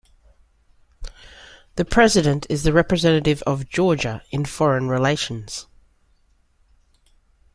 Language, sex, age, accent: English, female, 40-49, Australian English